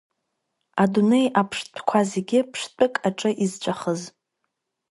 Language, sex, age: Abkhazian, female, under 19